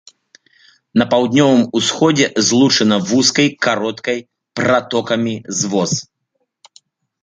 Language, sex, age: Belarusian, male, 40-49